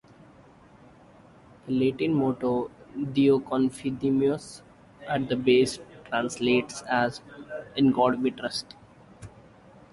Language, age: English, 19-29